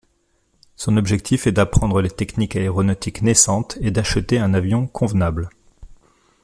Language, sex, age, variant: French, male, 40-49, Français de métropole